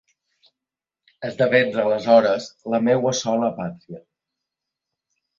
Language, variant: Catalan, Balear